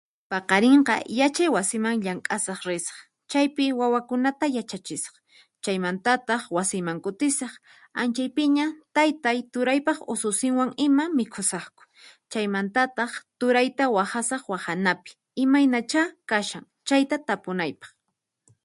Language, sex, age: Puno Quechua, female, 19-29